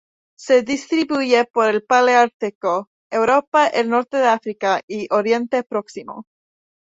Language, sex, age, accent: Spanish, female, 19-29, México